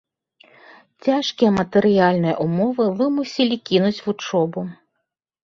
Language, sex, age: Belarusian, female, 50-59